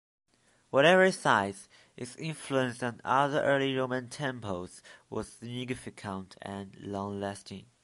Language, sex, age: English, male, under 19